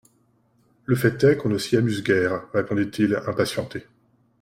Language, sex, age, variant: French, male, 19-29, Français de métropole